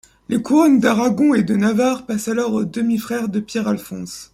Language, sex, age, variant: French, male, under 19, Français de métropole